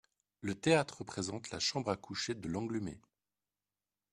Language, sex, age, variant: French, male, 30-39, Français de métropole